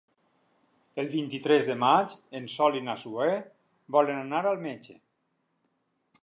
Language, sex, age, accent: Catalan, male, 50-59, valencià